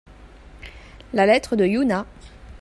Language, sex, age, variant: French, female, 19-29, Français de métropole